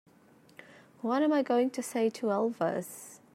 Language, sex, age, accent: English, female, 19-29, Australian English